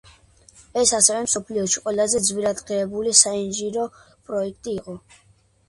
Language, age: Georgian, under 19